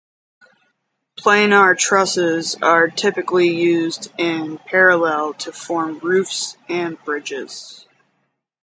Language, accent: English, United States English